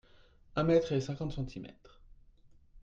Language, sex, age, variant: French, male, 30-39, Français de métropole